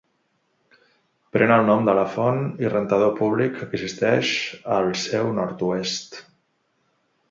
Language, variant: Catalan, Central